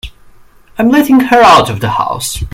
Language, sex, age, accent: English, male, under 19, England English